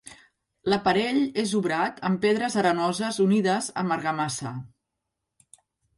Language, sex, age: Catalan, female, 50-59